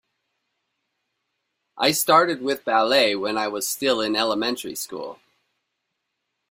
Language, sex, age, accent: English, male, 30-39, United States English